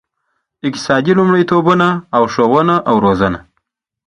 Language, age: Pashto, 19-29